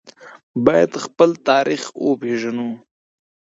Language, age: Pashto, 19-29